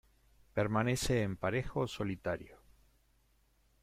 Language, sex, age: Spanish, male, 50-59